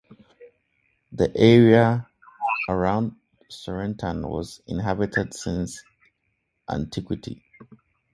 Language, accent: English, United States English